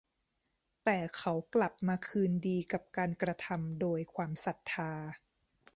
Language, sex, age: Thai, female, 30-39